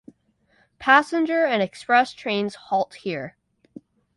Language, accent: English, United States English